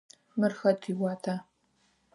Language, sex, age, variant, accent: Adyghe, female, under 19, Адыгабзэ (Кирил, пстэумэ зэдыряе), Кıэмгуй (Çemguy)